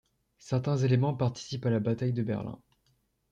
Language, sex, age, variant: French, male, under 19, Français de métropole